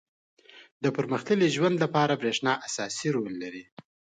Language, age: Pashto, 30-39